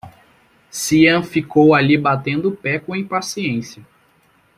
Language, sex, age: Portuguese, male, under 19